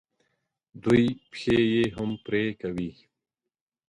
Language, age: Pashto, 40-49